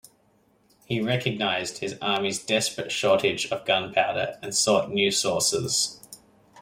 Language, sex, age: English, male, 19-29